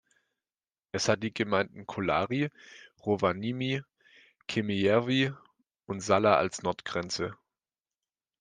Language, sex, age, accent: German, male, 30-39, Deutschland Deutsch